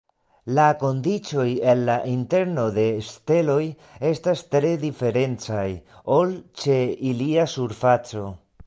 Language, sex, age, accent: Esperanto, male, 40-49, Internacia